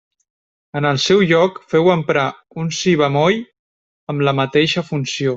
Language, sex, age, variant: Catalan, male, 30-39, Central